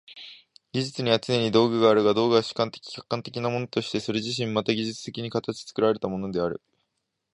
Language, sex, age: Japanese, male, 19-29